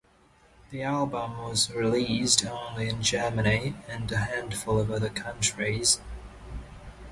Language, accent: English, England English